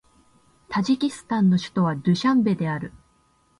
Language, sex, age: Japanese, female, 19-29